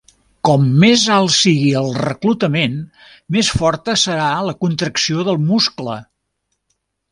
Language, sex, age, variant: Catalan, male, 70-79, Central